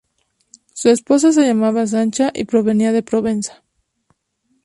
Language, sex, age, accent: Spanish, female, 19-29, México